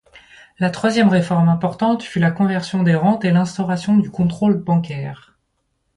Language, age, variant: French, 30-39, Français de métropole